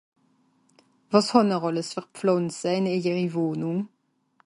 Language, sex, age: Swiss German, female, 19-29